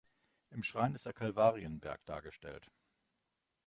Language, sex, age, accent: German, male, 40-49, Deutschland Deutsch